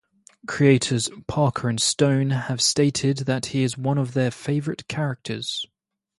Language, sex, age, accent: English, male, 19-29, England English